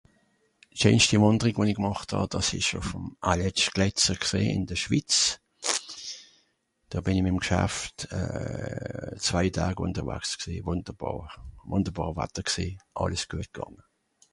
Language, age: Swiss German, 60-69